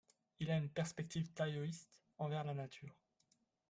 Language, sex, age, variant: French, male, 19-29, Français de métropole